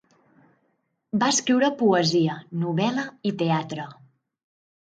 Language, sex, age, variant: Catalan, female, 19-29, Central